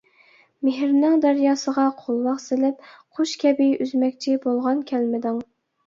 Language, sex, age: Uyghur, female, 19-29